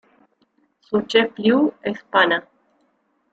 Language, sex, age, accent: Spanish, female, 19-29, Rioplatense: Argentina, Uruguay, este de Bolivia, Paraguay